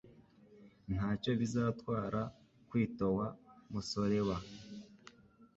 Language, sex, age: Kinyarwanda, male, 19-29